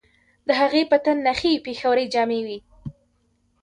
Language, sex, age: Pashto, female, under 19